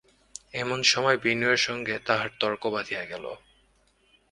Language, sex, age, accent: Bengali, male, 19-29, শুদ্ধ